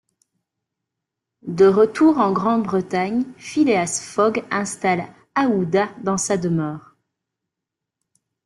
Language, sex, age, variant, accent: French, female, 30-39, Français d'Europe, Français de Belgique